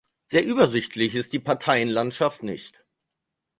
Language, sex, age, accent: German, male, 30-39, Deutschland Deutsch